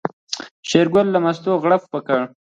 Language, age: Pashto, under 19